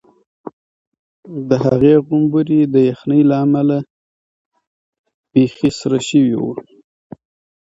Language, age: Pashto, 30-39